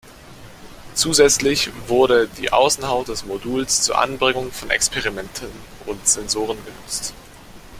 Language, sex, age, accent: German, male, under 19, Deutschland Deutsch